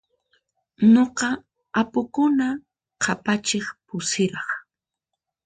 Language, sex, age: Puno Quechua, female, 30-39